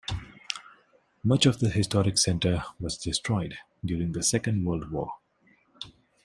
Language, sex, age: English, male, 19-29